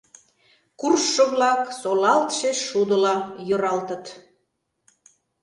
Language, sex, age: Mari, female, 50-59